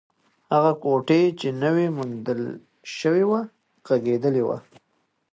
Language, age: Pashto, 30-39